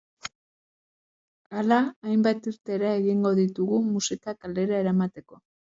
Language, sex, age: Basque, female, 30-39